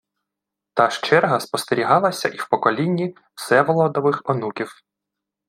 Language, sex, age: Ukrainian, male, 30-39